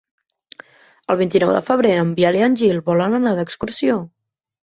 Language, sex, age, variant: Catalan, female, 19-29, Central